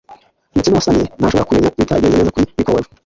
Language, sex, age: Kinyarwanda, male, 19-29